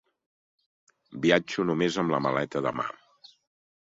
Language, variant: Catalan, Central